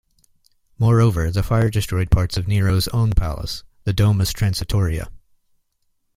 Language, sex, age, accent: English, male, 19-29, United States English